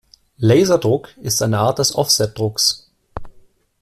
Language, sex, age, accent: German, male, 19-29, Deutschland Deutsch